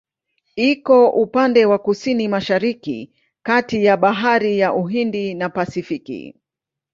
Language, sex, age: Swahili, female, 50-59